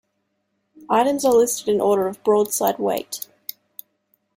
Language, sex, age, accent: English, female, 19-29, Australian English